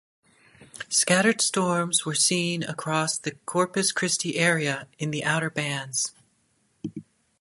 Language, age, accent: English, 40-49, United States English